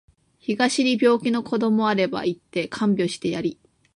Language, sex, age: Japanese, male, 19-29